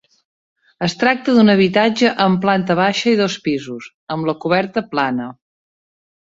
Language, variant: Catalan, Central